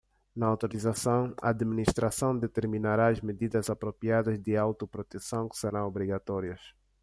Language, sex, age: Portuguese, male, 30-39